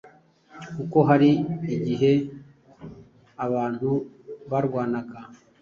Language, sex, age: Kinyarwanda, male, 40-49